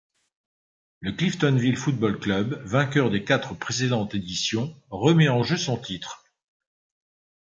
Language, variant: French, Français de métropole